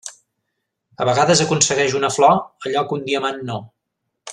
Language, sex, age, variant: Catalan, male, 40-49, Central